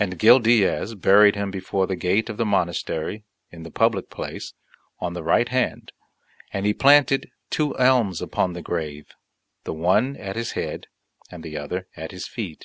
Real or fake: real